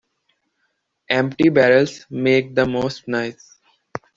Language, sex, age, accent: English, male, 19-29, India and South Asia (India, Pakistan, Sri Lanka)